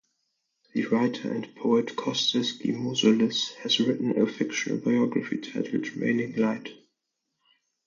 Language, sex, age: English, male, 19-29